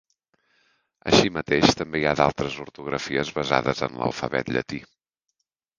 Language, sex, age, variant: Catalan, male, 30-39, Central